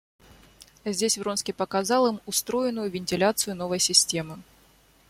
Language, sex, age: Russian, female, 19-29